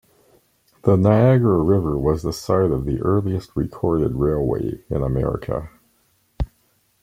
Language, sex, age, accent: English, male, 60-69, Canadian English